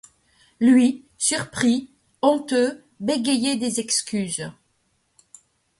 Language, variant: French, Français de métropole